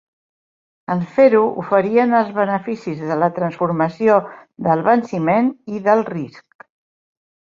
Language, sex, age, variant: Catalan, female, 60-69, Central